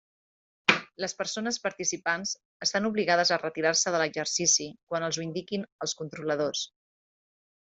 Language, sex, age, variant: Catalan, female, 40-49, Central